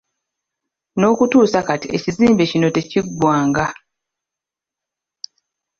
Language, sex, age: Ganda, female, 30-39